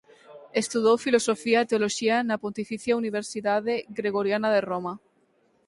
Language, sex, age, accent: Galician, female, 19-29, Atlántico (seseo e gheada)